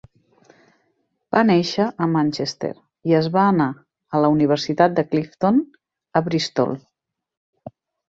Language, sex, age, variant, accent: Catalan, female, 30-39, Central, Oriental